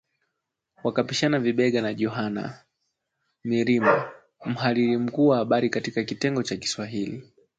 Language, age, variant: Swahili, 19-29, Kiswahili cha Bara ya Tanzania